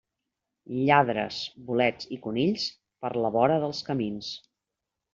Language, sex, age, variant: Catalan, female, 40-49, Central